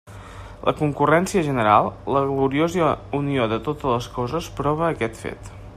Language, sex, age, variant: Catalan, male, 30-39, Nord-Occidental